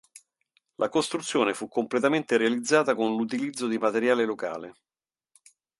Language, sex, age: Italian, male, 50-59